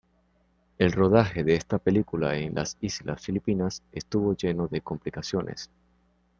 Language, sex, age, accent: Spanish, male, 19-29, Caribe: Cuba, Venezuela, Puerto Rico, República Dominicana, Panamá, Colombia caribeña, México caribeño, Costa del golfo de México